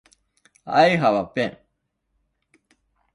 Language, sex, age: Japanese, male, 60-69